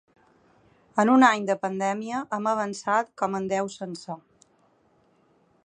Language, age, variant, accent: Catalan, 30-39, Balear, balear; Palma